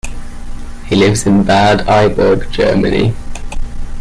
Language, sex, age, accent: English, male, 19-29, England English